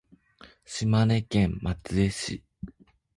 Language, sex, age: Japanese, male, 19-29